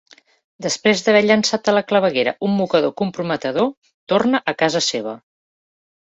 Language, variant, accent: Catalan, Central, central